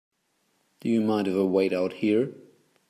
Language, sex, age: English, male, 40-49